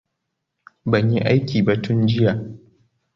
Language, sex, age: Hausa, male, 19-29